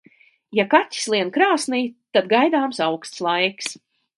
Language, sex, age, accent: Latvian, female, 50-59, Rigas